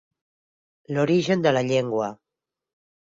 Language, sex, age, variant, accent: Catalan, female, 60-69, Balear, balear